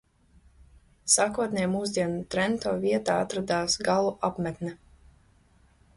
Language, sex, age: Latvian, female, 19-29